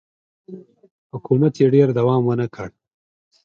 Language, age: Pashto, 30-39